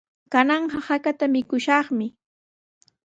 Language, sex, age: Sihuas Ancash Quechua, female, 19-29